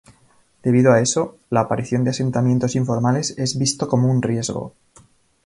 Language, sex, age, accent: Spanish, male, 19-29, España: Centro-Sur peninsular (Madrid, Toledo, Castilla-La Mancha)